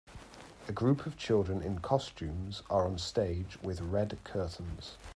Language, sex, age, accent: English, male, 30-39, England English